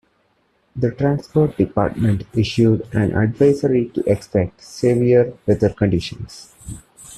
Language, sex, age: English, male, 19-29